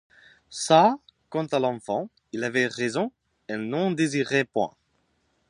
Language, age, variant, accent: French, under 19, Français d'Amérique du Nord, Français des États-Unis